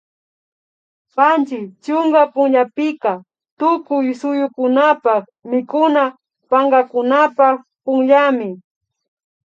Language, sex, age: Imbabura Highland Quichua, female, 30-39